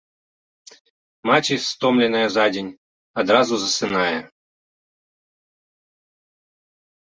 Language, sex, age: Belarusian, male, 30-39